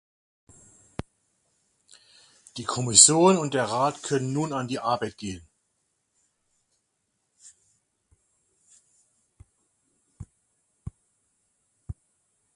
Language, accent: German, Deutschland Deutsch